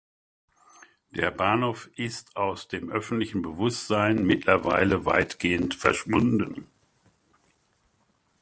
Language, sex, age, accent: German, male, 70-79, Deutschland Deutsch